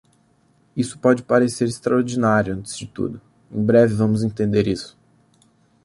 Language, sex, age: Portuguese, male, 19-29